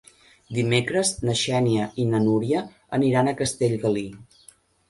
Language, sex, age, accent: Catalan, female, 50-59, nord-oriental